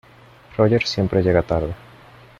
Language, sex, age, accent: Spanish, male, 30-39, Caribe: Cuba, Venezuela, Puerto Rico, República Dominicana, Panamá, Colombia caribeña, México caribeño, Costa del golfo de México